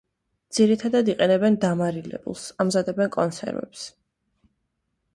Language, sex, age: Georgian, female, 19-29